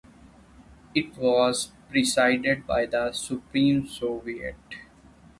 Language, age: English, 19-29